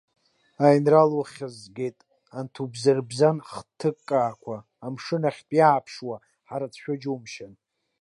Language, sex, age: Abkhazian, male, 19-29